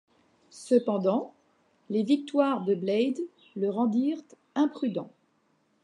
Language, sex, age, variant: French, female, 50-59, Français de métropole